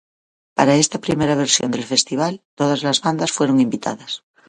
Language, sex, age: Spanish, female, 40-49